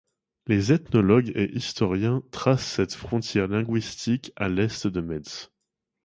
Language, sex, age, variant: French, male, 30-39, Français de métropole